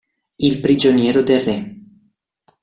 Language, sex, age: Italian, male, 19-29